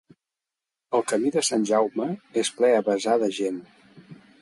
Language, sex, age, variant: Catalan, male, 60-69, Central